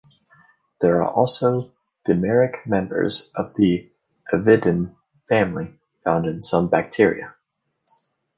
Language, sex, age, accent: English, male, 30-39, United States English